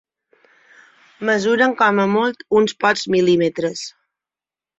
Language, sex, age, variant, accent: Catalan, female, 40-49, Balear, mallorquí; Palma